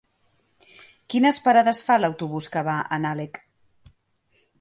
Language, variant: Catalan, Central